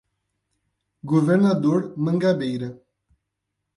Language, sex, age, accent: Portuguese, male, 19-29, Paulista